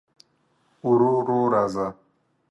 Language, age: Pashto, 19-29